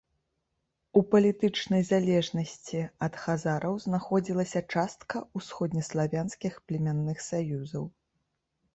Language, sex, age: Belarusian, female, 30-39